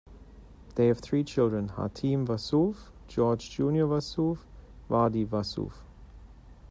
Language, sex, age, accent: English, male, 40-49, England English